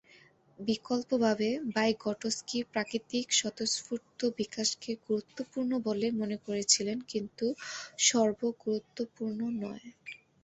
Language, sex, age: Bengali, female, 19-29